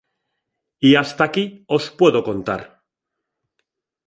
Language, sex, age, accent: Spanish, male, 40-49, España: Centro-Sur peninsular (Madrid, Toledo, Castilla-La Mancha)